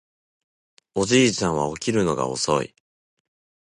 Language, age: Japanese, 19-29